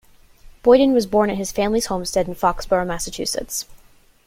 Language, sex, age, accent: English, female, 19-29, United States English